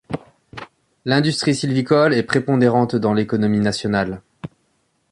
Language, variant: French, Français de métropole